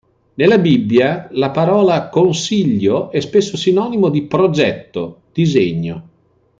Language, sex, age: Italian, male, 60-69